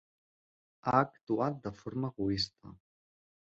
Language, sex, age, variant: Catalan, male, 30-39, Central